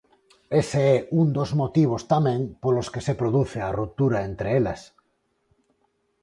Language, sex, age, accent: Galician, male, 40-49, Normativo (estándar); Neofalante